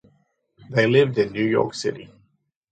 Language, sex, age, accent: English, male, 30-39, Australian English